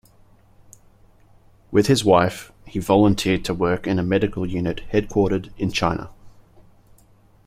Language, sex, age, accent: English, male, 30-39, Australian English